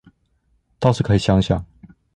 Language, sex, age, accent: Chinese, male, 19-29, 出生地：彰化縣